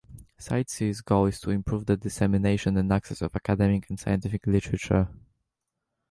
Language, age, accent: English, under 19, England English